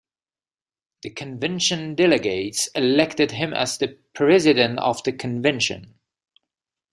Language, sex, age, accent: English, male, 30-39, United States English